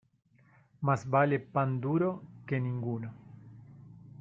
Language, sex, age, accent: Spanish, male, 30-39, Rioplatense: Argentina, Uruguay, este de Bolivia, Paraguay